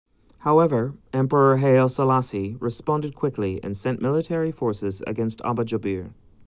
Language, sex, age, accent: English, male, 30-39, Canadian English